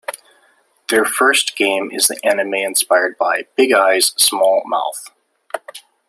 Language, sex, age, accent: English, male, 19-29, United States English